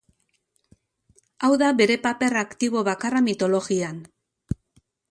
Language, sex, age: Basque, female, 50-59